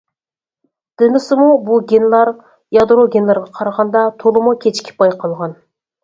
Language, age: Uyghur, 30-39